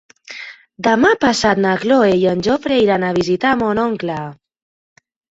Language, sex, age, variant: Catalan, female, 19-29, Balear